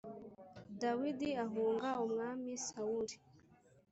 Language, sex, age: Kinyarwanda, female, 19-29